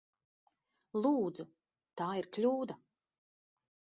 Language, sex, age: Latvian, female, 50-59